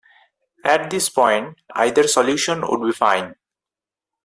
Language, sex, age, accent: English, male, 19-29, India and South Asia (India, Pakistan, Sri Lanka); bangladesh